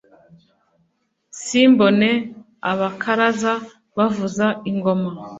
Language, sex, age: Kinyarwanda, female, 19-29